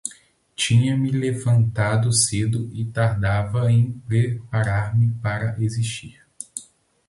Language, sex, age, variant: Portuguese, male, 30-39, Portuguese (Brasil)